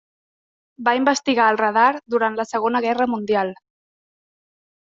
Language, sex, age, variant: Catalan, female, 19-29, Central